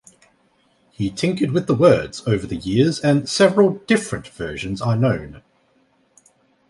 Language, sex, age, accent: English, male, 30-39, Australian English